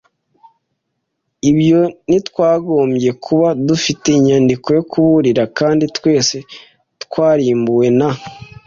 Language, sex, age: Kinyarwanda, male, 19-29